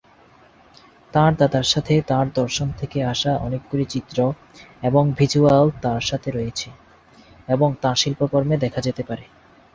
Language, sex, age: Bengali, male, 19-29